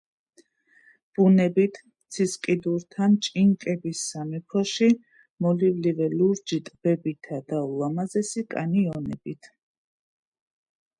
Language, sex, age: Georgian, female, under 19